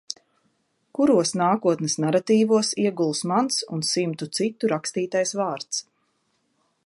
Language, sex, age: Latvian, female, 40-49